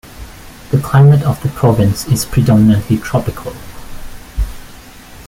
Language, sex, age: English, male, 19-29